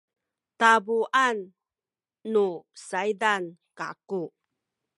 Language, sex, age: Sakizaya, female, 60-69